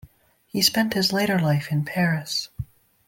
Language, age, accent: English, under 19, United States English